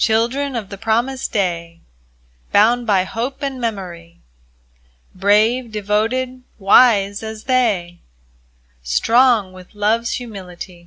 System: none